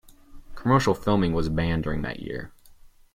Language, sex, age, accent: English, male, 19-29, United States English